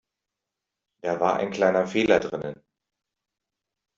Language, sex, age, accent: German, male, 40-49, Deutschland Deutsch